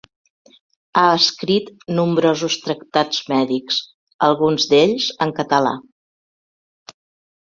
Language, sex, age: Catalan, female, 50-59